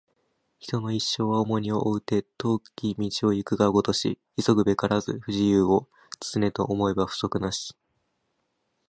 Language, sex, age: Japanese, male, 19-29